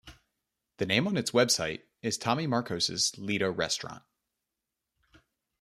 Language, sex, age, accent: English, male, 30-39, United States English